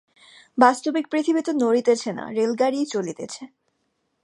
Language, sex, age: Bengali, female, 19-29